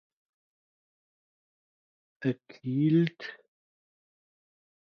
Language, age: Swiss German, 60-69